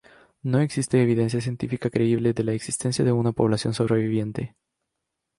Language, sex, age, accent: Spanish, male, 19-29, América central